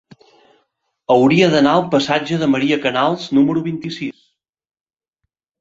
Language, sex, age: Catalan, male, 50-59